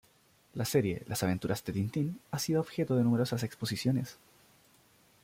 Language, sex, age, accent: Spanish, male, 19-29, Chileno: Chile, Cuyo